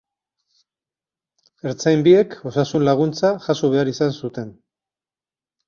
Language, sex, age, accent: Basque, male, 50-59, Mendebalekoa (Araba, Bizkaia, Gipuzkoako mendebaleko herri batzuk)